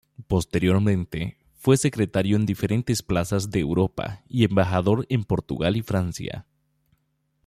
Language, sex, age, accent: Spanish, male, 30-39, Rioplatense: Argentina, Uruguay, este de Bolivia, Paraguay